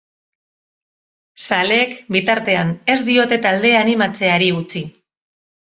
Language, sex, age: Basque, female, 40-49